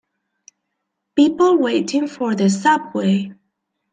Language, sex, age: English, female, 19-29